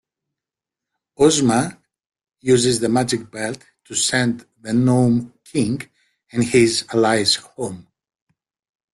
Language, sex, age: English, male, 60-69